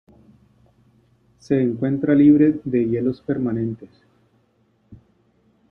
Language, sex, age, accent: Spanish, male, 40-49, Caribe: Cuba, Venezuela, Puerto Rico, República Dominicana, Panamá, Colombia caribeña, México caribeño, Costa del golfo de México